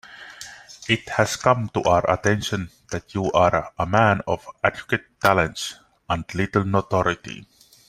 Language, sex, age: English, male, 30-39